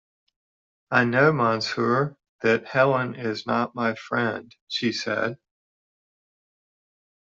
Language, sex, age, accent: English, male, 50-59, United States English